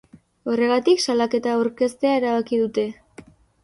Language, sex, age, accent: Basque, female, 19-29, Mendebalekoa (Araba, Bizkaia, Gipuzkoako mendebaleko herri batzuk)